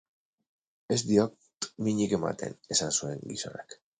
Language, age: Basque, 40-49